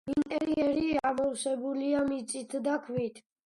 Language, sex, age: Georgian, female, 30-39